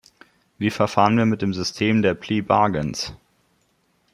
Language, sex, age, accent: German, male, 30-39, Deutschland Deutsch